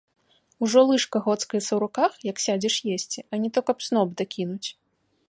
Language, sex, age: Belarusian, female, 19-29